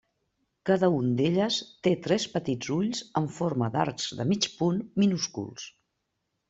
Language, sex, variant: Catalan, female, Central